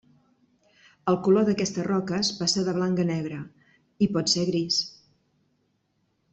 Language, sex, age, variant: Catalan, female, 50-59, Central